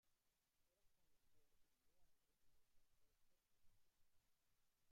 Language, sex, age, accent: Spanish, female, 40-49, América central